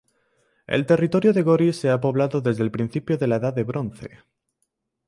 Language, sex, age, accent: Spanish, male, under 19, España: Centro-Sur peninsular (Madrid, Toledo, Castilla-La Mancha)